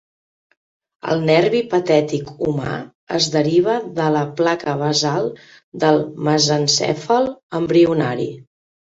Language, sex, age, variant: Catalan, female, 40-49, Central